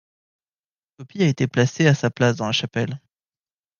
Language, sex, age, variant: French, male, 19-29, Français de métropole